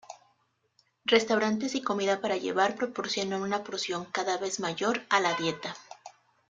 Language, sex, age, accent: Spanish, female, 19-29, México